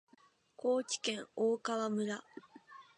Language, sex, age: Japanese, female, 19-29